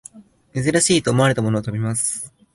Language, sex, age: Japanese, male, 19-29